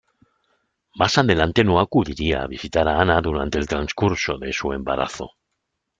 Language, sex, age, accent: Spanish, male, 60-69, España: Centro-Sur peninsular (Madrid, Toledo, Castilla-La Mancha)